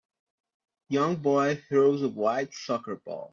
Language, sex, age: English, male, 19-29